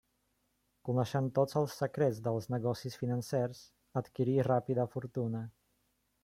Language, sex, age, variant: Catalan, male, 30-39, Central